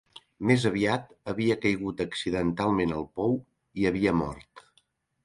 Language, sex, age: Catalan, male, 60-69